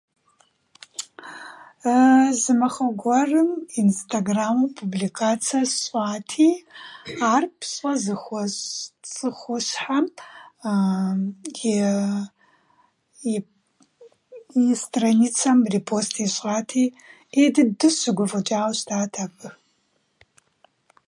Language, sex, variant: Kabardian, female, Адыгэбзэ (Къэбэрдей, Кирил, псоми зэдай)